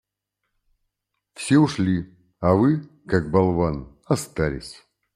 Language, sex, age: Russian, male, 50-59